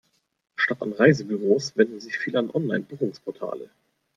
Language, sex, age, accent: German, male, 30-39, Deutschland Deutsch